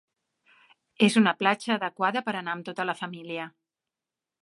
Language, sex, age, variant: Catalan, female, 50-59, Central